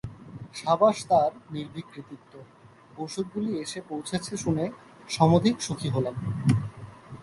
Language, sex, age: Bengali, male, 19-29